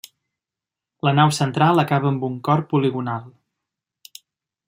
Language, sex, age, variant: Catalan, male, 30-39, Central